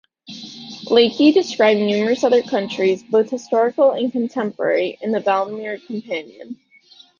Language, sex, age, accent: English, female, 19-29, United States English